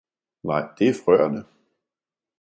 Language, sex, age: Danish, male, 40-49